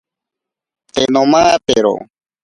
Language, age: Ashéninka Perené, 40-49